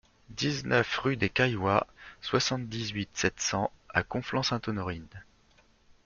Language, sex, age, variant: French, male, 40-49, Français de métropole